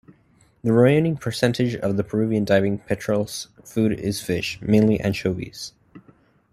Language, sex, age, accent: English, male, under 19, United States English